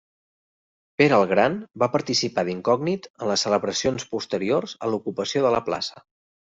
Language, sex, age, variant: Catalan, male, 30-39, Central